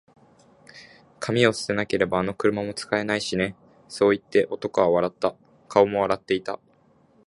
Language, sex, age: Japanese, male, 19-29